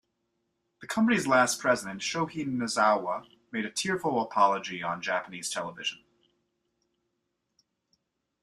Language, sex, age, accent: English, male, 19-29, United States English